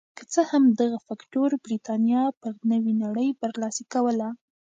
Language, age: Pashto, 19-29